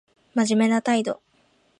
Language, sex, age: Japanese, female, 19-29